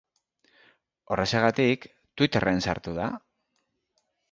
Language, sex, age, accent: Basque, male, 50-59, Mendebalekoa (Araba, Bizkaia, Gipuzkoako mendebaleko herri batzuk)